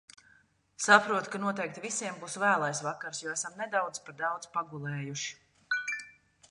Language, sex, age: Latvian, female, 30-39